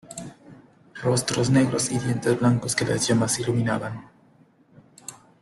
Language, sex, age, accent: Spanish, male, 19-29, Andino-Pacífico: Colombia, Perú, Ecuador, oeste de Bolivia y Venezuela andina